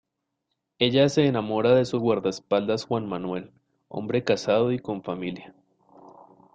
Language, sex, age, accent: Spanish, male, 19-29, Caribe: Cuba, Venezuela, Puerto Rico, República Dominicana, Panamá, Colombia caribeña, México caribeño, Costa del golfo de México